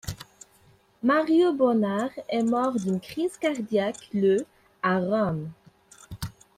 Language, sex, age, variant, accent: French, female, 19-29, Français du nord de l'Afrique, Français du Maroc